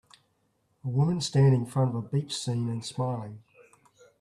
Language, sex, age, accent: English, male, 60-69, Australian English